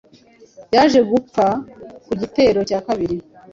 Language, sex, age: Kinyarwanda, female, 50-59